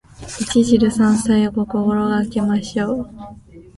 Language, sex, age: Japanese, female, 19-29